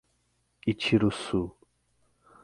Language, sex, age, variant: Portuguese, male, 30-39, Portuguese (Brasil)